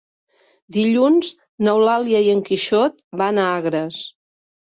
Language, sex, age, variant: Catalan, female, 50-59, Central